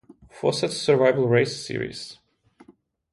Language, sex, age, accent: English, male, 30-39, Czech